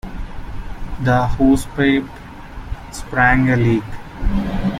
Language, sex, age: English, male, 19-29